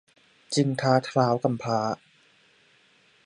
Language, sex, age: Thai, male, 30-39